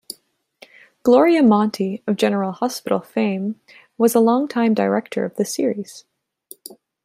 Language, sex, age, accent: English, female, 19-29, Canadian English